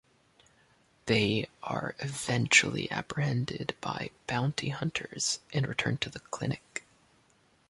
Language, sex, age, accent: English, male, 19-29, United States English